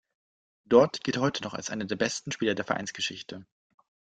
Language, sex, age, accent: German, male, 19-29, Deutschland Deutsch